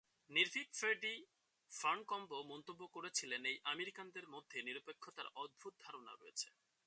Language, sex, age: Bengali, male, 19-29